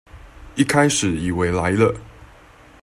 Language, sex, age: Chinese, male, 30-39